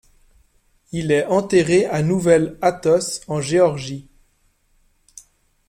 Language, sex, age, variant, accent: French, male, 40-49, Français d'Europe, Français de Suisse